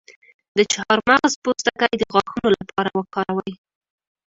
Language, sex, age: Pashto, female, 19-29